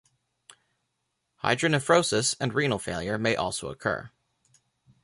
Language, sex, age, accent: English, male, 19-29, United States English